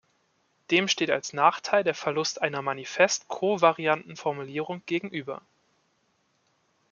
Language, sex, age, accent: German, male, 19-29, Deutschland Deutsch